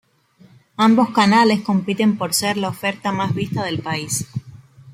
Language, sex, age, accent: Spanish, female, 19-29, Caribe: Cuba, Venezuela, Puerto Rico, República Dominicana, Panamá, Colombia caribeña, México caribeño, Costa del golfo de México